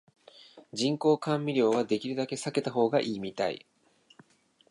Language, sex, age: Japanese, male, 19-29